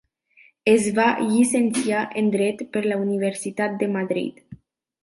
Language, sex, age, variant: Catalan, female, 19-29, Nord-Occidental